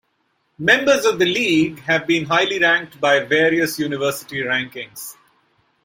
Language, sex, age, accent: English, male, 50-59, India and South Asia (India, Pakistan, Sri Lanka)